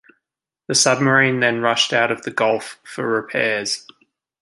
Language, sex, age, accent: English, male, 19-29, Australian English